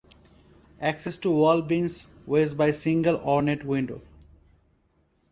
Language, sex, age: English, male, 30-39